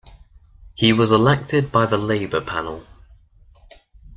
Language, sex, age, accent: English, male, under 19, England English